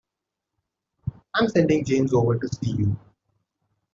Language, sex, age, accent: English, male, 19-29, India and South Asia (India, Pakistan, Sri Lanka)